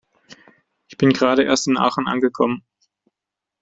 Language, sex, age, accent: German, male, 19-29, Deutschland Deutsch